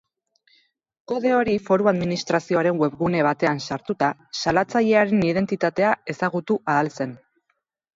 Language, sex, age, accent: Basque, female, 30-39, Erdialdekoa edo Nafarra (Gipuzkoa, Nafarroa)